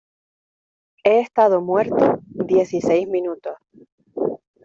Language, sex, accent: Spanish, female, España: Islas Canarias